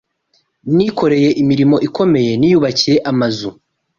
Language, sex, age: Kinyarwanda, male, 30-39